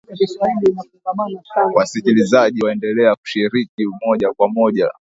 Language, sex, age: Swahili, male, 19-29